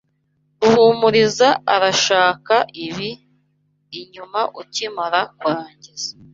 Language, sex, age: Kinyarwanda, female, 19-29